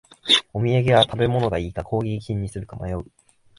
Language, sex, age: Japanese, male, 19-29